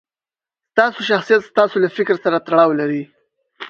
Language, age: Pashto, under 19